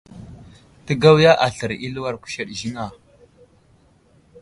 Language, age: Wuzlam, 19-29